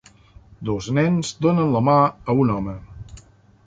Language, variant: Catalan, Central